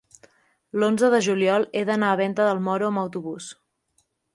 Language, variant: Catalan, Central